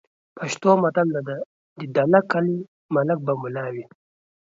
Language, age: Pashto, 19-29